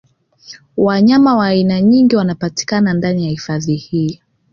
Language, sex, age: Swahili, female, 19-29